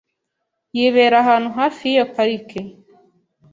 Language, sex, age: Kinyarwanda, female, 19-29